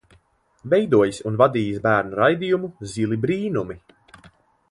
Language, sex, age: Latvian, male, 19-29